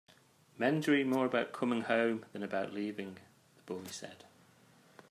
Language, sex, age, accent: English, male, 50-59, England English